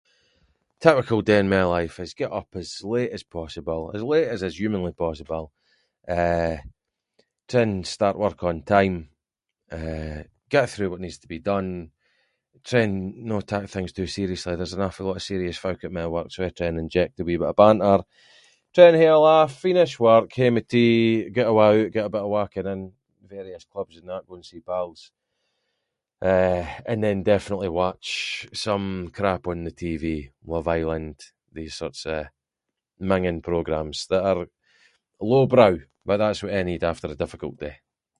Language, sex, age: Scots, male, 30-39